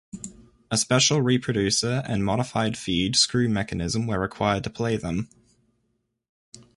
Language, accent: English, Australian English